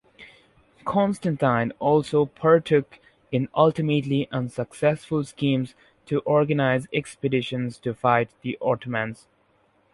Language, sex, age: English, male, under 19